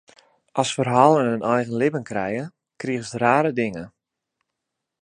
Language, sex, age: Western Frisian, male, 19-29